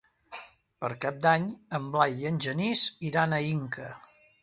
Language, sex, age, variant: Catalan, male, 60-69, Central